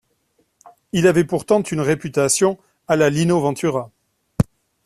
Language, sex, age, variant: French, male, 40-49, Français de métropole